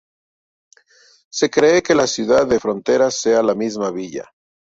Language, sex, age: Spanish, male, 50-59